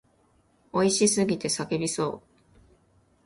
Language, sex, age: Japanese, female, 19-29